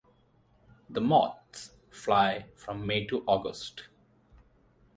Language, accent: English, India and South Asia (India, Pakistan, Sri Lanka)